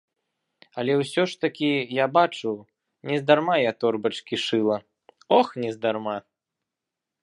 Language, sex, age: Belarusian, male, 19-29